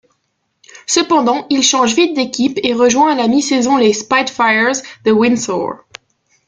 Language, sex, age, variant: French, female, 19-29, Français de métropole